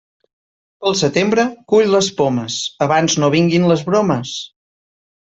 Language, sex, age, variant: Catalan, male, 19-29, Central